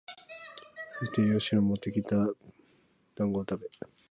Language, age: Japanese, 19-29